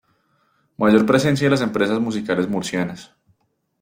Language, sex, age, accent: Spanish, male, 19-29, Andino-Pacífico: Colombia, Perú, Ecuador, oeste de Bolivia y Venezuela andina